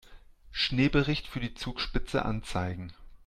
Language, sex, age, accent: German, male, 40-49, Deutschland Deutsch